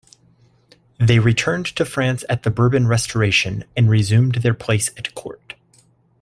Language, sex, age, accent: English, male, 30-39, United States English